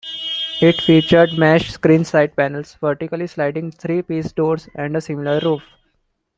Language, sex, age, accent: English, male, 19-29, India and South Asia (India, Pakistan, Sri Lanka)